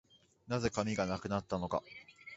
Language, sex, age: Japanese, male, under 19